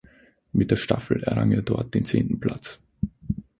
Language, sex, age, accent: German, male, 19-29, Österreichisches Deutsch